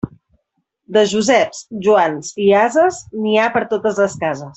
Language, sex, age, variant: Catalan, female, 40-49, Central